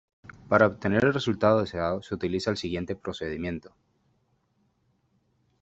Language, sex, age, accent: Spanish, male, 30-39, Caribe: Cuba, Venezuela, Puerto Rico, República Dominicana, Panamá, Colombia caribeña, México caribeño, Costa del golfo de México